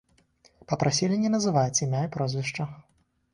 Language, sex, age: Belarusian, male, 19-29